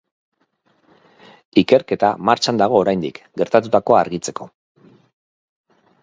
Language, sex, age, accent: Basque, male, 50-59, Erdialdekoa edo Nafarra (Gipuzkoa, Nafarroa)